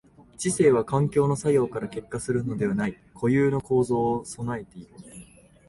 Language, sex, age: Japanese, male, 19-29